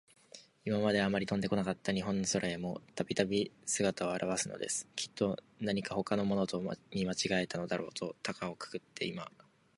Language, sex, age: Japanese, male, 19-29